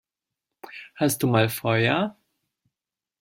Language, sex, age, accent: German, female, 19-29, Deutschland Deutsch